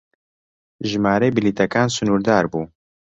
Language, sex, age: Central Kurdish, male, 19-29